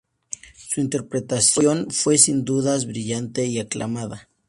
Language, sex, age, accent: Spanish, male, 19-29, México